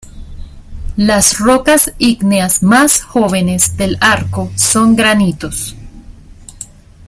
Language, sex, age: Spanish, female, 30-39